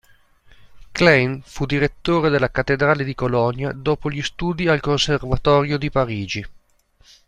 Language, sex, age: Italian, male, 40-49